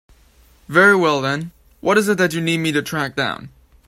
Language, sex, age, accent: English, male, under 19, United States English